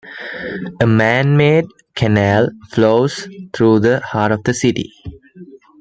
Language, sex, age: English, male, 19-29